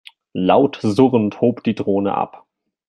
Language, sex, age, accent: German, male, 19-29, Deutschland Deutsch